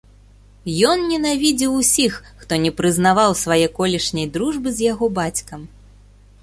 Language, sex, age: Belarusian, female, 30-39